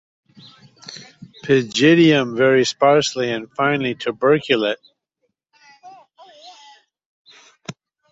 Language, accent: English, United States English